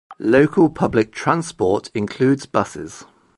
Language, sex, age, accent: English, male, 30-39, England English